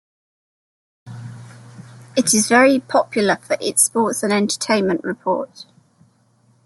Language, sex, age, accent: English, female, 19-29, England English